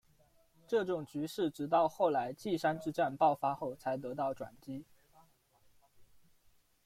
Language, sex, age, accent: Chinese, male, 19-29, 出生地：四川省